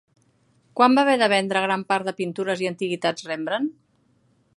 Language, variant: Catalan, Central